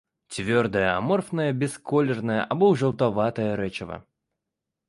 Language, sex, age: Belarusian, male, 19-29